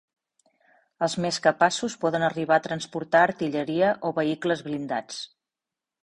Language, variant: Catalan, Central